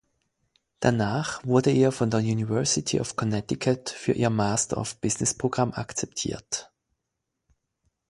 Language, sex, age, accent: German, male, 40-49, Schweizerdeutsch